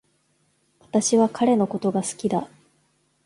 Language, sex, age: Japanese, female, 30-39